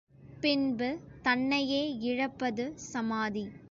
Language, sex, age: Tamil, female, under 19